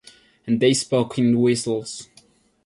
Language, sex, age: English, male, 19-29